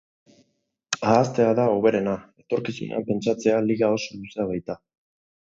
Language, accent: Basque, Erdialdekoa edo Nafarra (Gipuzkoa, Nafarroa)